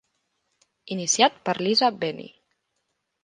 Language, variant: Catalan, Central